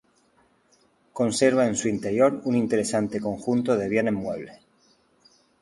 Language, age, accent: Spanish, 30-39, España: Sur peninsular (Andalucia, Extremadura, Murcia)